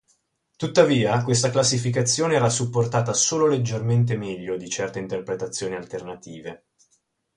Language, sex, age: Italian, male, 30-39